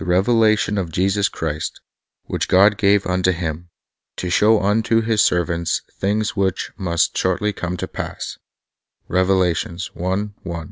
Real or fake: real